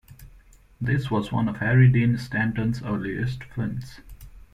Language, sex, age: English, male, 19-29